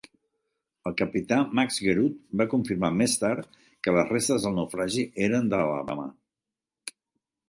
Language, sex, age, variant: Catalan, male, 70-79, Central